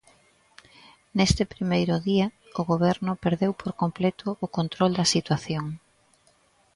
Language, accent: Galician, Central (gheada)